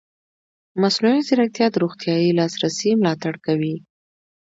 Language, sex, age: Pashto, female, 19-29